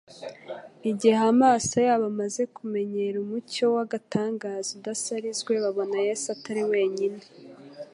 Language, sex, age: Kinyarwanda, female, 19-29